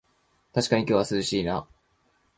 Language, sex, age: Japanese, male, 19-29